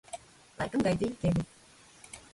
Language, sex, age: Latvian, female, 50-59